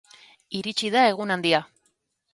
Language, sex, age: Basque, female, 30-39